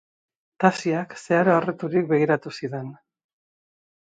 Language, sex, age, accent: Basque, female, 40-49, Mendebalekoa (Araba, Bizkaia, Gipuzkoako mendebaleko herri batzuk)